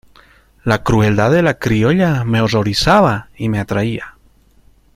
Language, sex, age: Spanish, male, 30-39